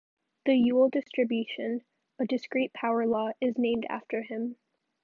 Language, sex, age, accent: English, female, under 19, United States English